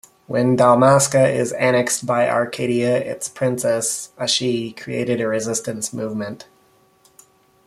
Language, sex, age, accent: English, male, 30-39, United States English